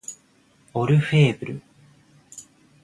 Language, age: Japanese, 19-29